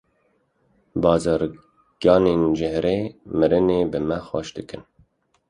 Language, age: Kurdish, 30-39